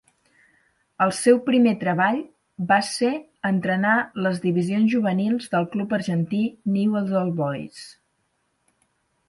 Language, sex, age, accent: Catalan, female, 30-39, gironí